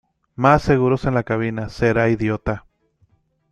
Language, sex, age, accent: Spanish, male, 30-39, México